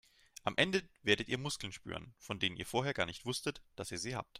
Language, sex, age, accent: German, male, 19-29, Deutschland Deutsch